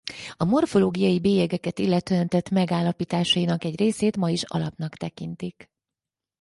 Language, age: Hungarian, 50-59